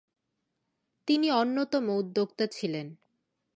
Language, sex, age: Bengali, female, 19-29